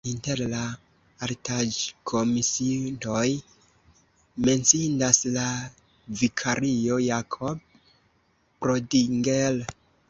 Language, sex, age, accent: Esperanto, male, 19-29, Internacia